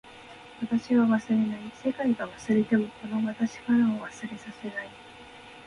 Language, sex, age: Japanese, female, 19-29